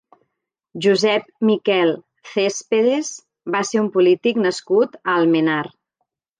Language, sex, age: Catalan, female, 50-59